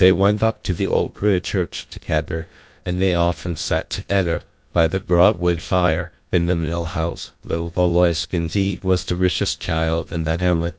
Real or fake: fake